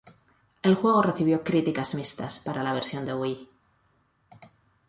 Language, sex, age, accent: Spanish, female, 40-49, España: Norte peninsular (Asturias, Castilla y León, Cantabria, País Vasco, Navarra, Aragón, La Rioja, Guadalajara, Cuenca)